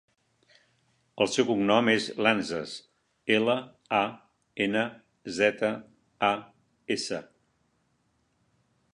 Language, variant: Catalan, Central